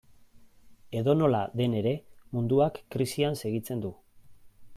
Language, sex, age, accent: Basque, male, 40-49, Mendebalekoa (Araba, Bizkaia, Gipuzkoako mendebaleko herri batzuk)